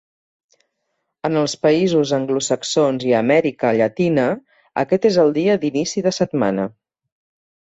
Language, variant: Catalan, Central